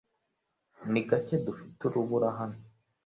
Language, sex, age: Kinyarwanda, male, 19-29